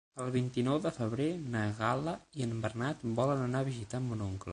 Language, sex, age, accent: Catalan, male, 19-29, central; nord-occidental